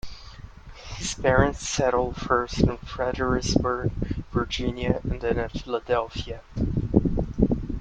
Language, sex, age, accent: English, male, 19-29, United States English